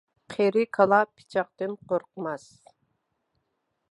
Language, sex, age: Uyghur, female, 50-59